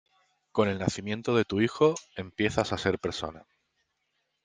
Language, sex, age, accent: Spanish, male, 30-39, España: Sur peninsular (Andalucia, Extremadura, Murcia)